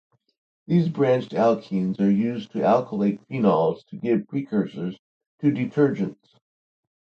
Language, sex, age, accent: English, male, 60-69, United States English